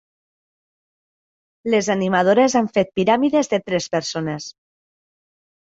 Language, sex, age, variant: Catalan, female, 30-39, Central